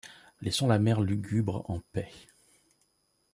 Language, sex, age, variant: French, male, 30-39, Français de métropole